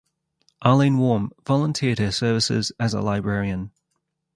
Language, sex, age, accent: English, male, 30-39, Australian English